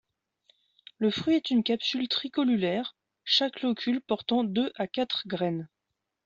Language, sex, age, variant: French, female, 30-39, Français de métropole